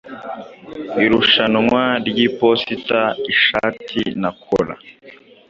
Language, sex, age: Kinyarwanda, male, under 19